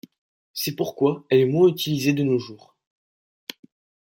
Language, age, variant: French, 19-29, Français de métropole